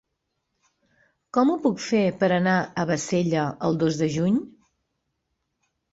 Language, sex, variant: Catalan, female, Central